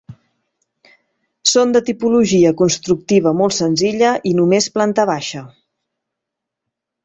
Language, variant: Catalan, Central